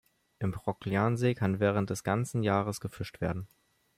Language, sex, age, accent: German, male, 19-29, Deutschland Deutsch